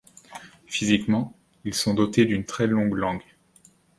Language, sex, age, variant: French, male, 30-39, Français de métropole